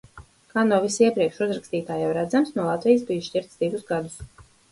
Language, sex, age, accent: Latvian, female, 40-49, Dzimtā valoda